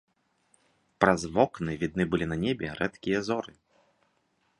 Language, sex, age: Belarusian, male, 30-39